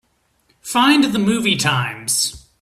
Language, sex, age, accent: English, male, 19-29, United States English